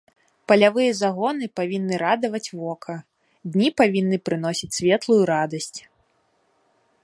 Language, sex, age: Belarusian, female, 19-29